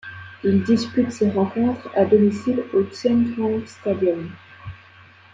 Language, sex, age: French, female, 19-29